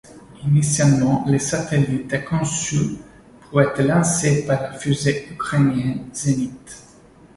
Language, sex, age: French, male, 19-29